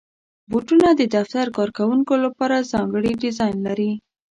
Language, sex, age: Pashto, female, under 19